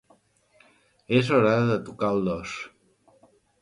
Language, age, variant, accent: Catalan, 50-59, Central, central